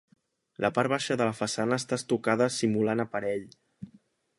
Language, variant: Catalan, Central